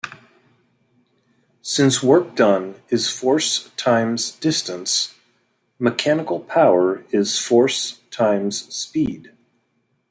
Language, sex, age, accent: English, male, 40-49, United States English